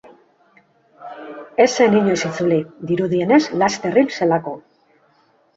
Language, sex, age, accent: Basque, female, 40-49, Mendebalekoa (Araba, Bizkaia, Gipuzkoako mendebaleko herri batzuk)